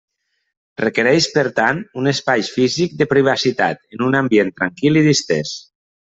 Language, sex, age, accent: Catalan, male, 40-49, valencià